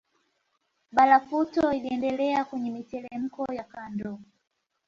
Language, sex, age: Swahili, female, 19-29